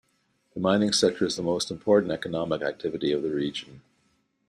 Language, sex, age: English, male, 50-59